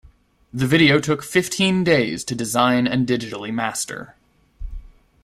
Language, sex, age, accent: English, male, 19-29, United States English